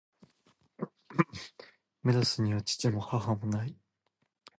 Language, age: Japanese, 19-29